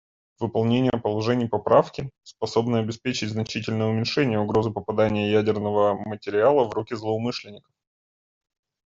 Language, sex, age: Russian, male, 30-39